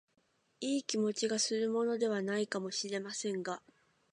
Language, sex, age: Japanese, female, 19-29